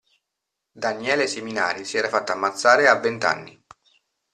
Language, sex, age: Italian, male, 40-49